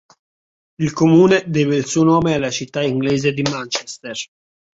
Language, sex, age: Italian, male, 19-29